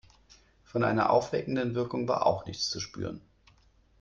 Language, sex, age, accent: German, male, 30-39, Deutschland Deutsch